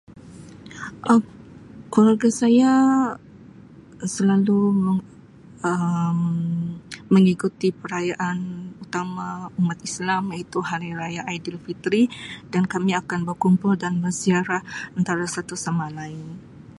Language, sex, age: Sabah Malay, female, 40-49